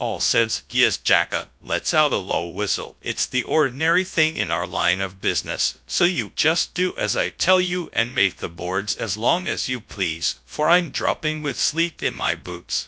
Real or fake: fake